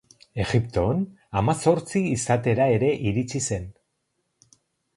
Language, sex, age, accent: Basque, male, 60-69, Erdialdekoa edo Nafarra (Gipuzkoa, Nafarroa)